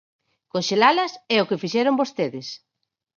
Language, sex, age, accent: Galician, female, 40-49, Normativo (estándar)